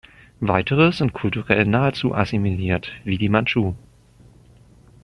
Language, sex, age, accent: German, male, 30-39, Deutschland Deutsch